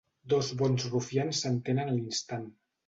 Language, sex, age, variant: Catalan, male, 50-59, Central